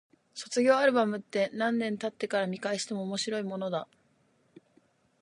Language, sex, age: Japanese, female, 19-29